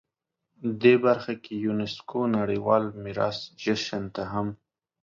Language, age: Pashto, 30-39